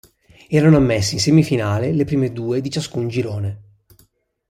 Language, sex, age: Italian, male, 19-29